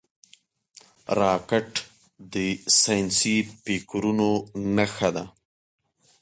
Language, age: Pashto, 30-39